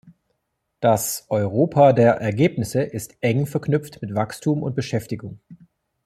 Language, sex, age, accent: German, male, 40-49, Deutschland Deutsch